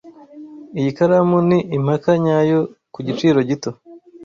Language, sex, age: Kinyarwanda, male, 19-29